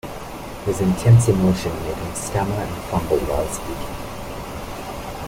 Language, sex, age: English, male, 19-29